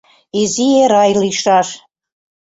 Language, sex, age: Mari, female, 70-79